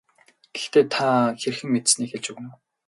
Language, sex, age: Mongolian, male, 19-29